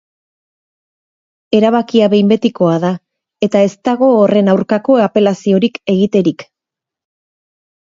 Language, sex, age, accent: Basque, female, 40-49, Erdialdekoa edo Nafarra (Gipuzkoa, Nafarroa)